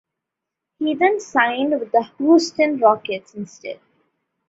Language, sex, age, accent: English, female, 19-29, India and South Asia (India, Pakistan, Sri Lanka)